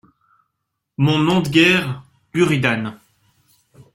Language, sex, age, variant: French, male, 30-39, Français de métropole